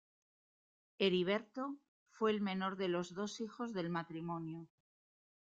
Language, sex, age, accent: Spanish, female, 30-39, España: Norte peninsular (Asturias, Castilla y León, Cantabria, País Vasco, Navarra, Aragón, La Rioja, Guadalajara, Cuenca)